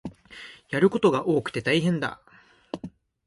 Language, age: Japanese, under 19